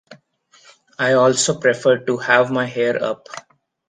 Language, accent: English, India and South Asia (India, Pakistan, Sri Lanka)